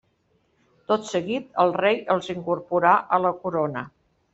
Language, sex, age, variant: Catalan, female, 60-69, Central